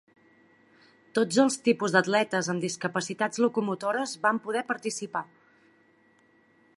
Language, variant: Catalan, Central